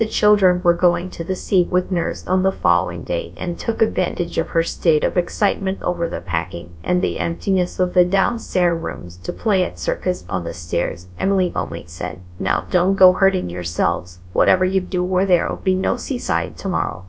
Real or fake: fake